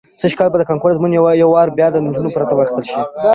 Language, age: Pashto, 19-29